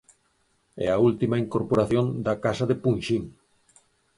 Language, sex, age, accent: Galician, male, 50-59, Oriental (común en zona oriental)